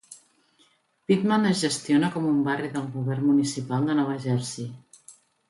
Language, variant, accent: Catalan, Central, central